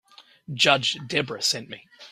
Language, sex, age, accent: English, male, 40-49, Australian English